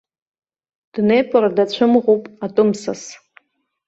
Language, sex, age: Abkhazian, female, 40-49